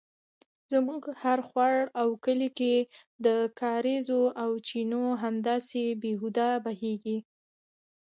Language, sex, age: Pashto, female, 30-39